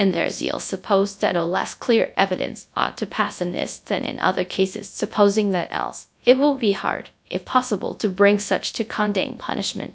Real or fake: fake